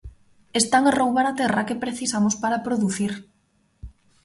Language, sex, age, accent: Galician, female, 19-29, Normativo (estándar)